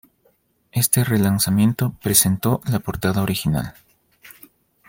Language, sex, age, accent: Spanish, male, 30-39, Andino-Pacífico: Colombia, Perú, Ecuador, oeste de Bolivia y Venezuela andina